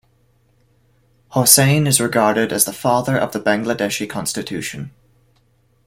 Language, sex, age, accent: English, male, 19-29, Canadian English